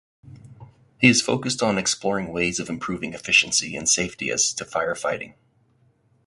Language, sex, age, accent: English, male, 30-39, United States English